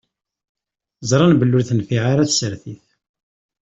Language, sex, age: Kabyle, male, 50-59